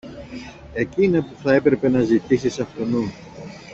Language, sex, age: Greek, male, 40-49